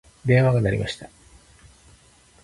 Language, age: Japanese, 60-69